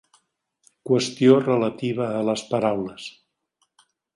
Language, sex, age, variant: Catalan, male, 60-69, Nord-Occidental